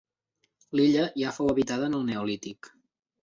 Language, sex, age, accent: Catalan, male, 19-29, Camp de Tarragona